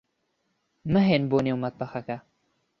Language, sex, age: Central Kurdish, male, 19-29